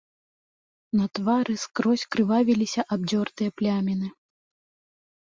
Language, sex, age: Belarusian, female, 30-39